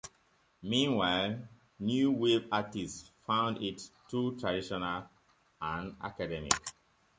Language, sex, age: English, male, 40-49